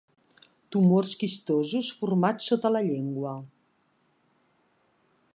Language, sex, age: Catalan, female, 50-59